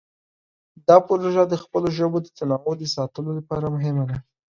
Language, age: Pashto, under 19